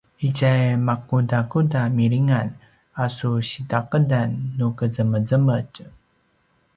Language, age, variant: Paiwan, 30-39, pinayuanan a kinaikacedasan (東排灣語)